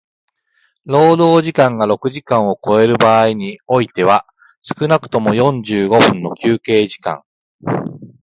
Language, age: Japanese, 50-59